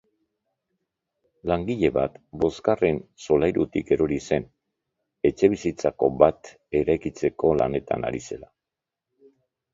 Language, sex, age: Basque, male, 60-69